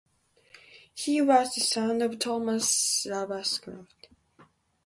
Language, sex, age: English, female, 19-29